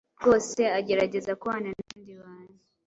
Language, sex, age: Kinyarwanda, female, 19-29